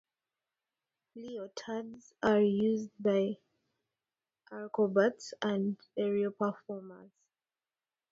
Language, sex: English, female